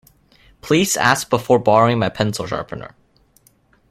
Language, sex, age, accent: English, male, under 19, United States English